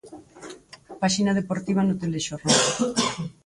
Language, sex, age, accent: Galician, female, 40-49, Central (gheada)